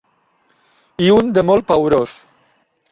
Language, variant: Catalan, Central